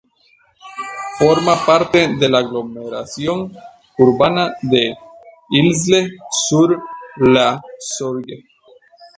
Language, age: Spanish, 19-29